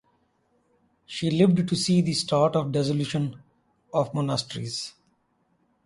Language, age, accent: English, 60-69, India and South Asia (India, Pakistan, Sri Lanka)